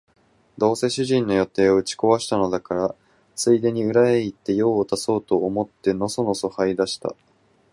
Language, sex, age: Japanese, male, 19-29